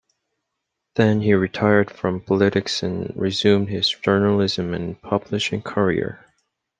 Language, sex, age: English, male, 19-29